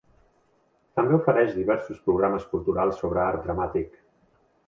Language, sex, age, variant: Catalan, male, 40-49, Central